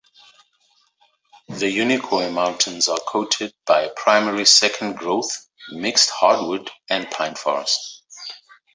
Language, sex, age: English, male, 30-39